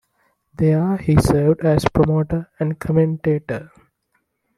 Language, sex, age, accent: English, male, 19-29, India and South Asia (India, Pakistan, Sri Lanka)